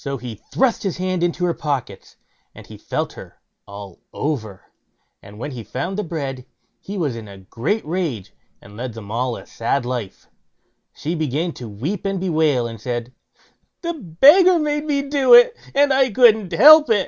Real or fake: real